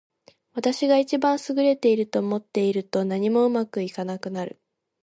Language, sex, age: Japanese, female, 19-29